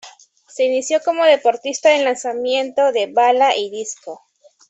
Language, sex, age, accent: Spanish, female, 19-29, España: Norte peninsular (Asturias, Castilla y León, Cantabria, País Vasco, Navarra, Aragón, La Rioja, Guadalajara, Cuenca)